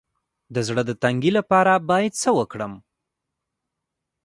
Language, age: Pashto, 19-29